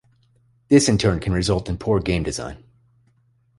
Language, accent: English, United States English